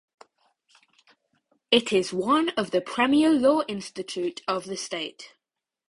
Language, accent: English, England English